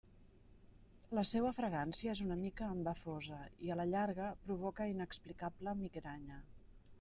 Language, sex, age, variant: Catalan, female, 50-59, Central